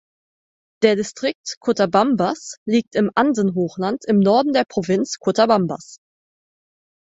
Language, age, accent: German, 19-29, Deutschland Deutsch